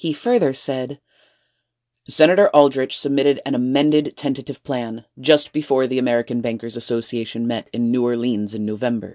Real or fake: real